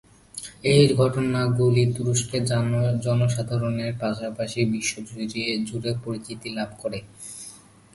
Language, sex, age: Bengali, male, under 19